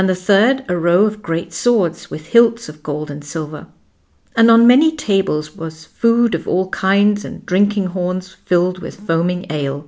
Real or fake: real